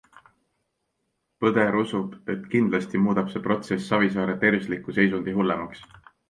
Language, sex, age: Estonian, male, 19-29